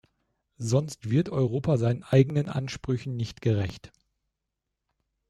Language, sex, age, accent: German, male, 40-49, Deutschland Deutsch